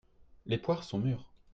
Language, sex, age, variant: French, male, 30-39, Français de métropole